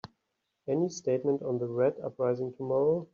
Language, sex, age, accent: English, male, 30-39, United States English